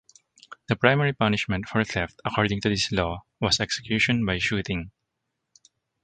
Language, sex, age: English, male, 19-29